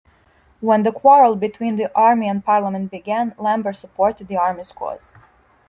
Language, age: English, 19-29